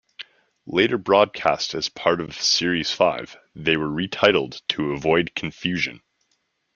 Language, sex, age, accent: English, male, 19-29, Canadian English